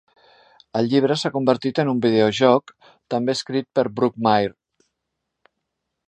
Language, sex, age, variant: Catalan, male, 60-69, Central